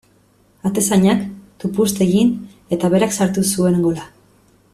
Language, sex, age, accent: Basque, female, 30-39, Mendebalekoa (Araba, Bizkaia, Gipuzkoako mendebaleko herri batzuk)